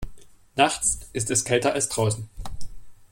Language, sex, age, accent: German, male, 19-29, Deutschland Deutsch